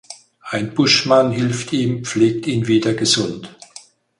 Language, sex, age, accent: German, male, 60-69, Deutschland Deutsch